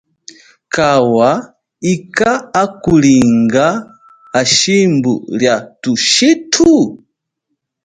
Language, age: Chokwe, 30-39